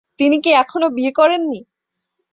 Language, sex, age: Bengali, male, 19-29